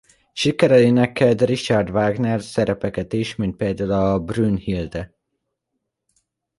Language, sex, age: Hungarian, male, under 19